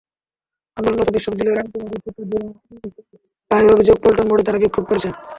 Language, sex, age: Bengali, male, 19-29